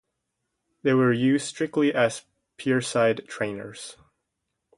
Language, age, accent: English, 19-29, United States English